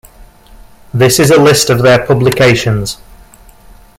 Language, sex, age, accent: English, male, 50-59, England English